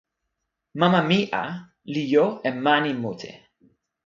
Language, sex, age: Toki Pona, male, 19-29